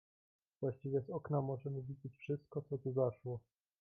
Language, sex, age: Polish, male, 19-29